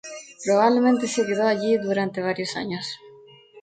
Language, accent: Spanish, Chileno: Chile, Cuyo